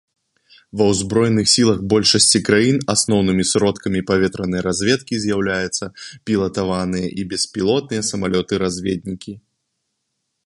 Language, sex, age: Belarusian, male, 19-29